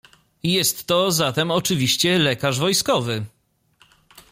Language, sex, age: Polish, male, 30-39